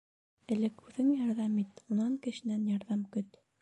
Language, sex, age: Bashkir, female, 19-29